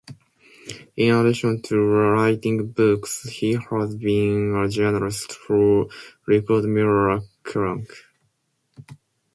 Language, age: English, 19-29